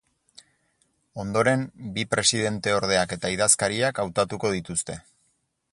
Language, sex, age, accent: Basque, male, 40-49, Erdialdekoa edo Nafarra (Gipuzkoa, Nafarroa)